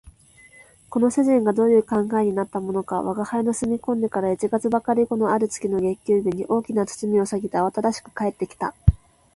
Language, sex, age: Japanese, female, 19-29